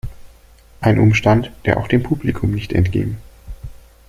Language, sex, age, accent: German, male, 30-39, Deutschland Deutsch